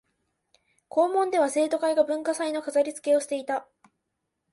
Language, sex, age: Japanese, female, under 19